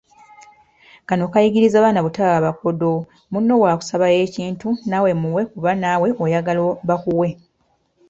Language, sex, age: Ganda, female, 30-39